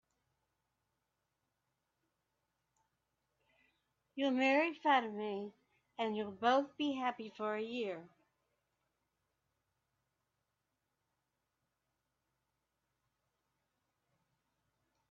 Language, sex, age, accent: English, female, 50-59, United States English